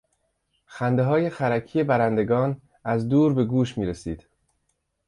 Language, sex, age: Persian, male, 40-49